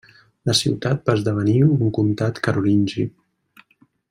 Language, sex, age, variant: Catalan, male, 19-29, Central